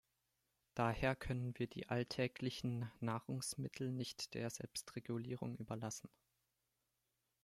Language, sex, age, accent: German, male, under 19, Deutschland Deutsch